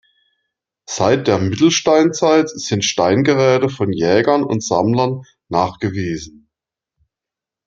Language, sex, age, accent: German, male, 30-39, Deutschland Deutsch